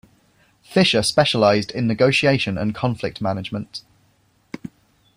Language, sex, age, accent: English, male, 19-29, England English